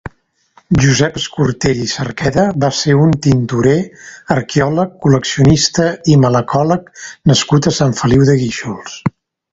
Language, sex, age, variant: Catalan, male, 50-59, Central